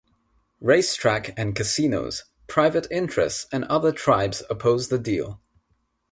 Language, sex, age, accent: English, male, 19-29, England English; India and South Asia (India, Pakistan, Sri Lanka)